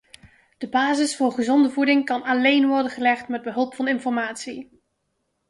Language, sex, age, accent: Dutch, female, 30-39, Nederlands Nederlands